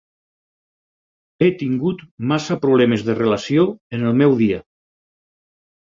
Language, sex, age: Catalan, male, 50-59